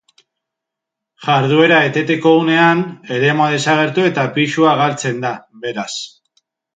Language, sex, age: Basque, male, 40-49